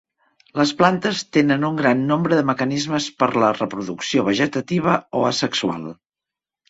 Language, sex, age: Catalan, female, 50-59